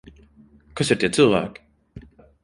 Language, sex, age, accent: Latvian, male, 30-39, Rigas